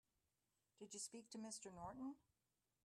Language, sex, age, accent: English, female, 60-69, United States English